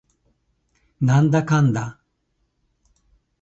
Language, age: Japanese, 70-79